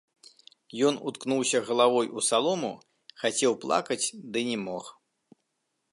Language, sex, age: Belarusian, male, 40-49